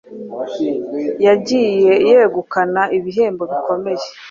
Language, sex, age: Kinyarwanda, female, 30-39